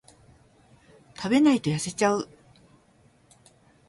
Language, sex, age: Japanese, female, 60-69